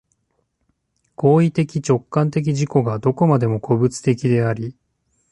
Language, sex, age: Japanese, male, 30-39